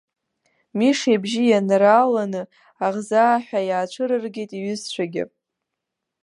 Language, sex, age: Abkhazian, female, under 19